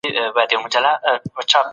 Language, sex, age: Pashto, female, 30-39